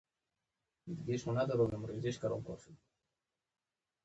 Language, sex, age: Pashto, female, 19-29